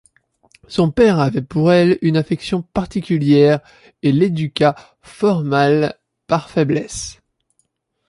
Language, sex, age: French, male, under 19